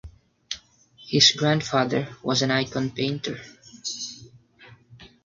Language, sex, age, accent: English, male, 19-29, United States English; Filipino